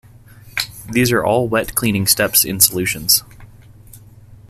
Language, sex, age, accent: English, male, 19-29, United States English